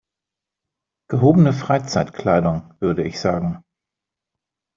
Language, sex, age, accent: German, male, 50-59, Deutschland Deutsch